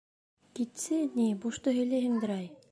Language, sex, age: Bashkir, female, 19-29